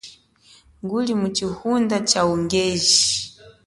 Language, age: Chokwe, 40-49